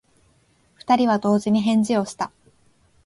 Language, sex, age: Japanese, female, 19-29